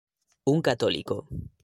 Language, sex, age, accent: Spanish, male, 19-29, España: Centro-Sur peninsular (Madrid, Toledo, Castilla-La Mancha)